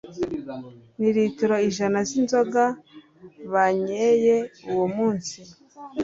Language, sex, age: Kinyarwanda, male, 30-39